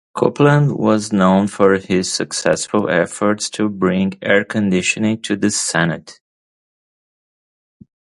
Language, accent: English, United States English